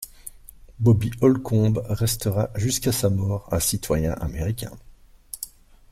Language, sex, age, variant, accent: French, male, 30-39, Français d'Europe, Français de Belgique